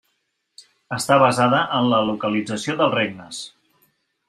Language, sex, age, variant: Catalan, male, 40-49, Central